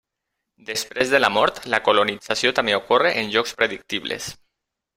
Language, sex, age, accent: Catalan, male, 40-49, valencià